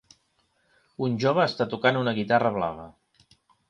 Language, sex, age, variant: Catalan, male, 40-49, Central